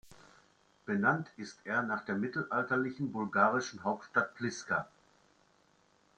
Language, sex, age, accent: German, male, 50-59, Deutschland Deutsch